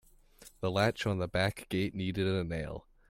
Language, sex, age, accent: English, male, under 19, United States English